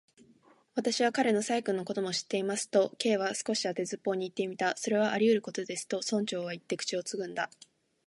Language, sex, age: Japanese, female, 19-29